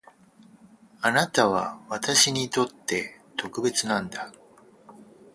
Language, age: Japanese, 50-59